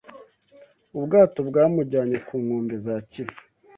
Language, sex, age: Kinyarwanda, male, 19-29